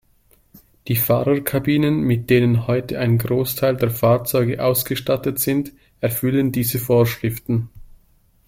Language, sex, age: German, male, 30-39